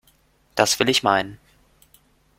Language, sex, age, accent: German, male, under 19, Deutschland Deutsch